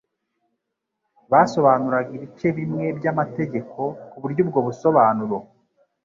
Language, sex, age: Kinyarwanda, male, 19-29